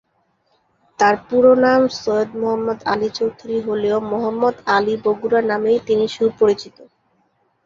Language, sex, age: Bengali, female, 19-29